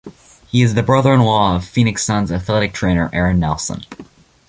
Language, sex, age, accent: English, male, under 19, Canadian English